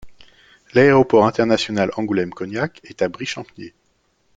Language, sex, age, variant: French, male, 30-39, Français de métropole